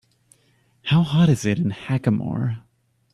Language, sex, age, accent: English, male, 19-29, United States English